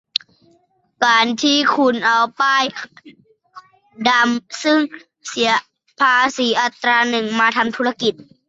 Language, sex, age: Thai, male, 30-39